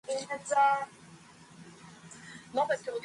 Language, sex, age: Swahili, female, 19-29